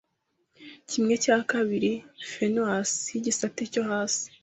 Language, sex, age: Kinyarwanda, female, 30-39